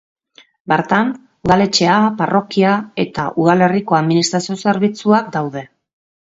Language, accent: Basque, Mendebalekoa (Araba, Bizkaia, Gipuzkoako mendebaleko herri batzuk)